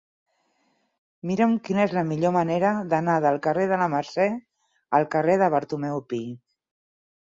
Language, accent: Catalan, Barcelona